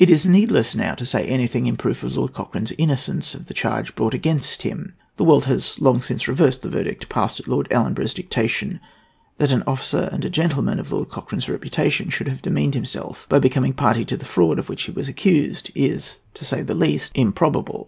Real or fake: real